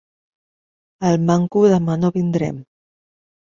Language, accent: Catalan, aprenent (recent, des del castellà)